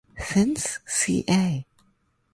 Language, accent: English, United States English